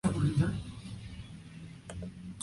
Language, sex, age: Spanish, male, 19-29